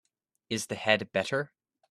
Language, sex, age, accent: English, male, 19-29, United States English